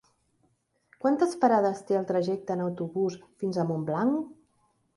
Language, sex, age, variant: Catalan, female, 40-49, Central